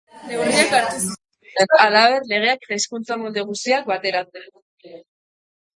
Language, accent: Basque, Mendebalekoa (Araba, Bizkaia, Gipuzkoako mendebaleko herri batzuk)